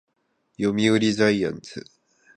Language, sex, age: Japanese, male, 30-39